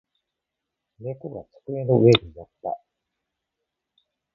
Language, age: Japanese, 50-59